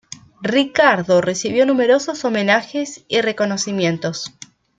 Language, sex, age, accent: Spanish, female, 30-39, Rioplatense: Argentina, Uruguay, este de Bolivia, Paraguay